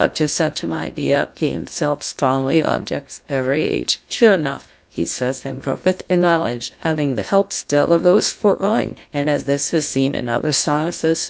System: TTS, GlowTTS